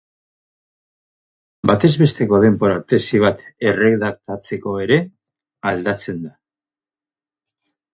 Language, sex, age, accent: Basque, male, 50-59, Mendebalekoa (Araba, Bizkaia, Gipuzkoako mendebaleko herri batzuk)